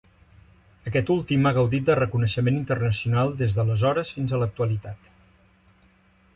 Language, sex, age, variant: Catalan, male, 50-59, Central